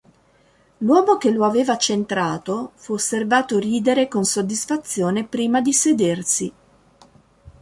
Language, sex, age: Italian, female, 50-59